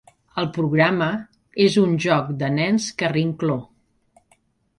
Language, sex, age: Catalan, female, 40-49